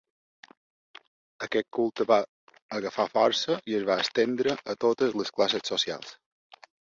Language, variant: Catalan, Balear